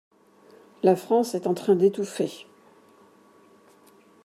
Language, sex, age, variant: French, female, 40-49, Français de métropole